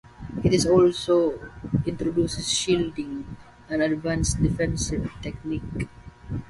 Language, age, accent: English, 19-29, Filipino